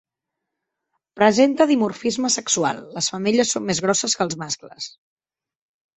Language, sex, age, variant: Catalan, female, 30-39, Central